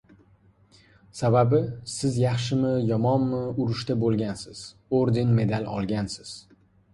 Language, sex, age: Uzbek, male, 19-29